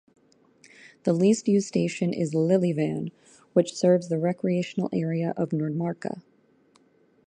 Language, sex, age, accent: English, female, 30-39, United States English